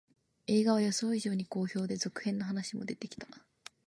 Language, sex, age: Japanese, female, under 19